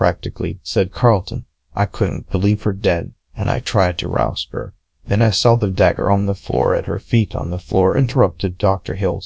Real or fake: fake